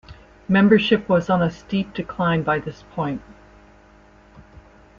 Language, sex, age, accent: English, female, 50-59, United States English